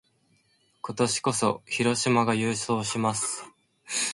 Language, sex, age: Japanese, male, 19-29